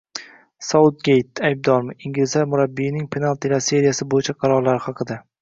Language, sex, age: Uzbek, male, 19-29